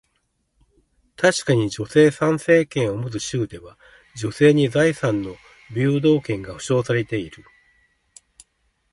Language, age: Japanese, 60-69